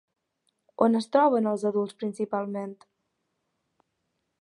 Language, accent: Catalan, balear; valencià; menorquí